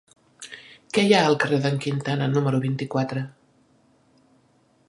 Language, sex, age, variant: Catalan, female, 40-49, Central